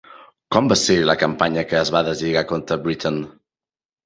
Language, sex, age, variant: Catalan, male, 30-39, Central